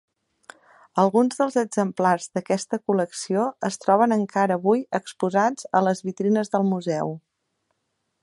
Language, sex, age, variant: Catalan, female, 40-49, Central